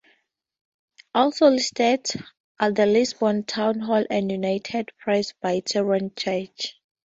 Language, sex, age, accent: English, female, 19-29, Southern African (South Africa, Zimbabwe, Namibia)